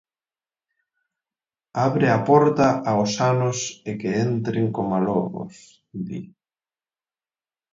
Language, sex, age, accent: Galician, male, 30-39, Central (gheada)